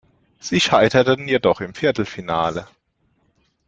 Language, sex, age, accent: German, male, 40-49, Deutschland Deutsch